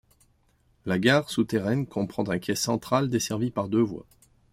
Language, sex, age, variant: French, male, 50-59, Français de métropole